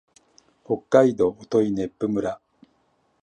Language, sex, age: Japanese, male, 50-59